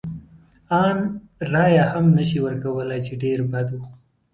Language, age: Pashto, 30-39